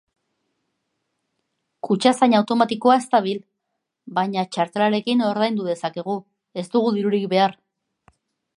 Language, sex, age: Basque, female, 50-59